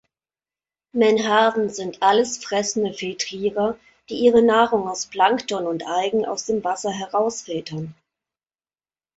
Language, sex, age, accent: German, female, 30-39, Deutschland Deutsch